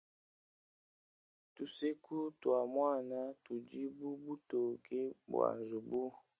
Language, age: Luba-Lulua, 19-29